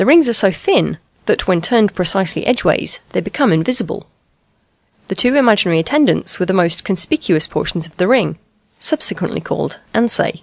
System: none